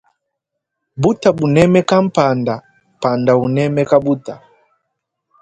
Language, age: Luba-Lulua, 19-29